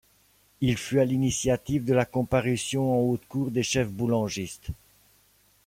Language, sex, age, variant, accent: French, male, 50-59, Français d'Europe, Français de Belgique